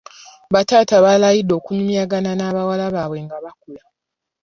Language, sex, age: Ganda, female, 19-29